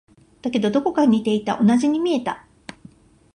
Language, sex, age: Japanese, female, 50-59